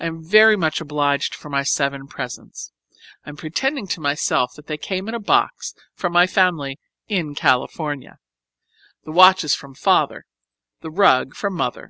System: none